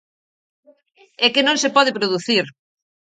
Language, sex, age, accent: Galician, female, 40-49, Atlántico (seseo e gheada)